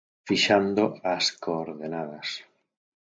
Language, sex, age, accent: Galician, male, 40-49, Central (gheada); Normativo (estándar)